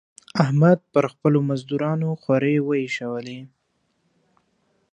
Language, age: Pashto, 19-29